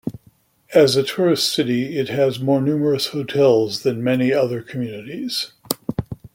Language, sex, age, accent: English, male, 50-59, United States English